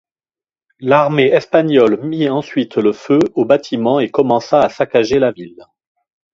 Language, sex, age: French, male, 50-59